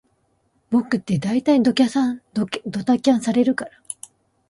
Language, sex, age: Japanese, female, 50-59